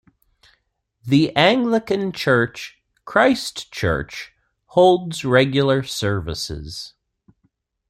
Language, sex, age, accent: English, male, 40-49, United States English